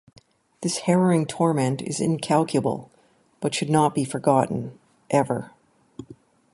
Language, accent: English, Canadian English